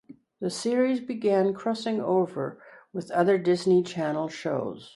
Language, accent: English, Canadian English